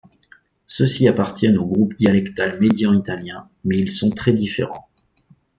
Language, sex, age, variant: French, male, 40-49, Français de métropole